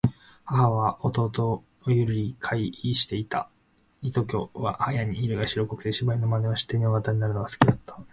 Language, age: Japanese, 19-29